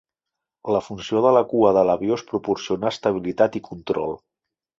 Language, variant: Catalan, Central